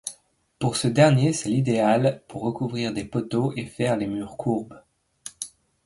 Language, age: French, 30-39